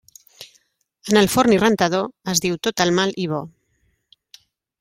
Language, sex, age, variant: Catalan, female, 30-39, Central